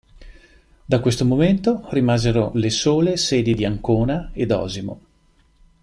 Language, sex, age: Italian, male, 50-59